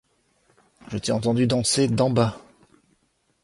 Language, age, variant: French, 60-69, Français de métropole